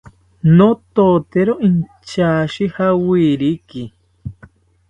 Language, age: South Ucayali Ashéninka, 30-39